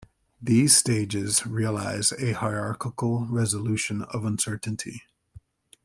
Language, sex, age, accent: English, male, 30-39, United States English